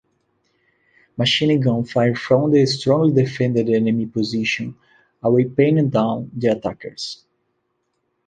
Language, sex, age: English, male, 30-39